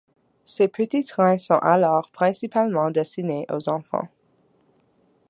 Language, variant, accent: French, Français d'Amérique du Nord, Français du Canada